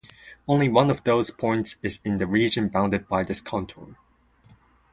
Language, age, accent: English, 19-29, United States English